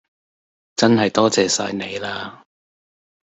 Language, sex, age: Cantonese, male, 50-59